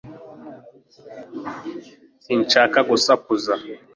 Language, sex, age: Kinyarwanda, male, 19-29